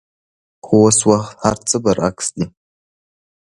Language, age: Pashto, 19-29